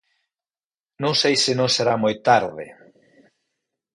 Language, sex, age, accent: Galician, male, 50-59, Normativo (estándar)